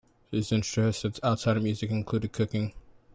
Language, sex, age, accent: English, male, 19-29, United States English